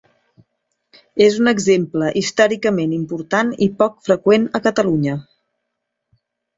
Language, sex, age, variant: Catalan, female, 40-49, Central